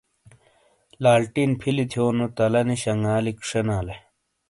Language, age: Shina, 30-39